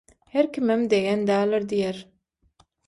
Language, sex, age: Turkmen, female, 19-29